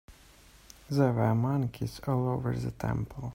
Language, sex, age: English, male, 19-29